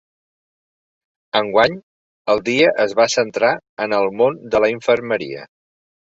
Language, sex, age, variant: Catalan, male, 40-49, Septentrional